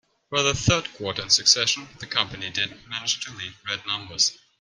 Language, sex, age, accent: English, male, 19-29, England English